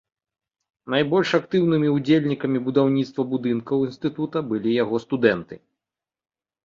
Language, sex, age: Belarusian, male, 30-39